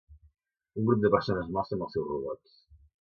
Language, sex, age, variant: Catalan, male, 60-69, Central